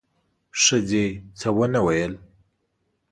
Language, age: Pashto, 30-39